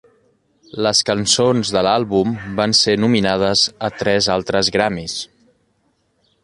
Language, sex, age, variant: Catalan, male, 40-49, Central